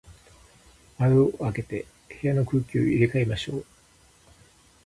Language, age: Japanese, 60-69